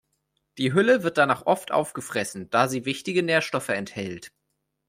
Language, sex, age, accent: German, male, 19-29, Deutschland Deutsch